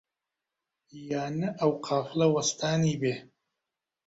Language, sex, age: Central Kurdish, male, 30-39